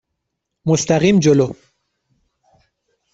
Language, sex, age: Persian, male, 19-29